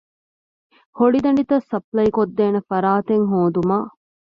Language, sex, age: Divehi, female, 30-39